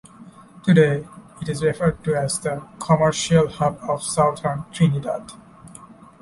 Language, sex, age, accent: English, male, 19-29, India and South Asia (India, Pakistan, Sri Lanka)